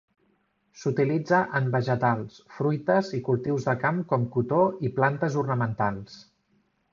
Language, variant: Catalan, Central